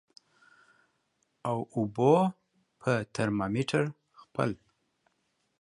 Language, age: Pashto, 50-59